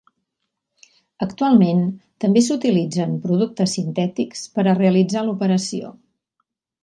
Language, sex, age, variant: Catalan, female, 50-59, Central